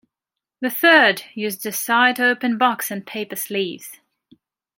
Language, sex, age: English, female, 19-29